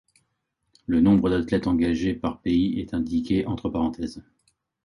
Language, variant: French, Français de métropole